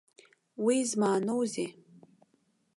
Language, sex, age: Abkhazian, female, 19-29